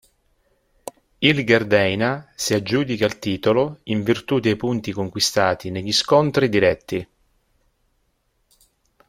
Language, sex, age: Italian, male, 50-59